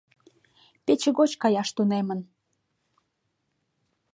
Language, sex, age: Mari, female, 19-29